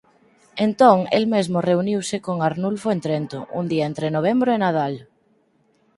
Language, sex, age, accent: Galician, female, 19-29, Normativo (estándar)